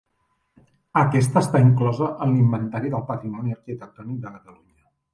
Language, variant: Catalan, Central